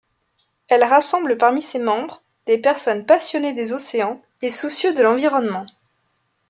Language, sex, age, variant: French, female, 19-29, Français de métropole